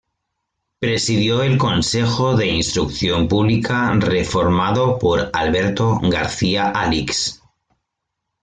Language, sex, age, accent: Spanish, male, 30-39, España: Norte peninsular (Asturias, Castilla y León, Cantabria, País Vasco, Navarra, Aragón, La Rioja, Guadalajara, Cuenca)